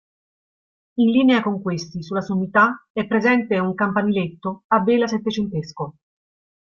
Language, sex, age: Italian, female, 40-49